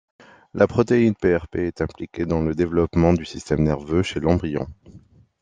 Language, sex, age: French, male, 30-39